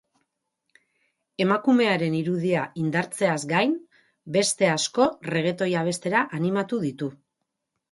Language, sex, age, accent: Basque, female, 40-49, Mendebalekoa (Araba, Bizkaia, Gipuzkoako mendebaleko herri batzuk)